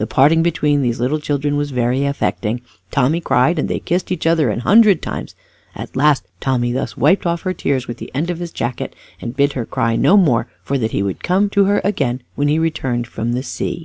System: none